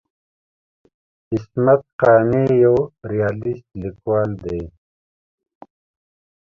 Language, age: Pashto, 40-49